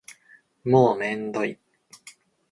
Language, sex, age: Japanese, male, 19-29